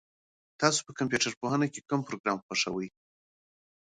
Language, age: Pashto, 40-49